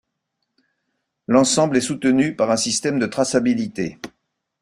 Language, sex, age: French, male, 60-69